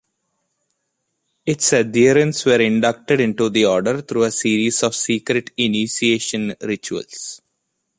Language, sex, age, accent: English, male, 30-39, India and South Asia (India, Pakistan, Sri Lanka)